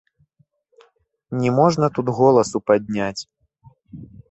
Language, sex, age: Belarusian, male, 19-29